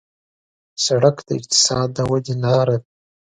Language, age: Pashto, 19-29